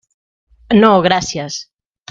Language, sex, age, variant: Catalan, female, 40-49, Central